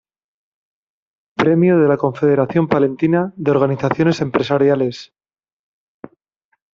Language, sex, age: Spanish, male, 50-59